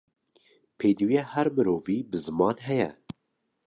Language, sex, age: Kurdish, male, 30-39